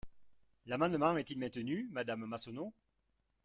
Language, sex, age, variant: French, male, 50-59, Français de métropole